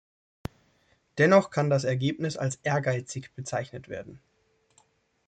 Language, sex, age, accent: German, male, 19-29, Deutschland Deutsch